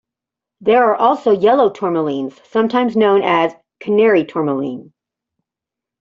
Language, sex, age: English, female, 40-49